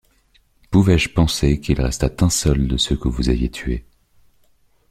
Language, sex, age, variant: French, male, 30-39, Français de métropole